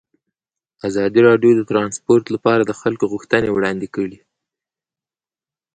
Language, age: Pashto, 19-29